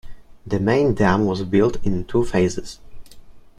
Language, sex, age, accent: English, male, under 19, United States English